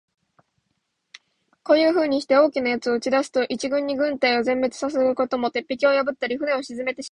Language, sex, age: Japanese, female, 19-29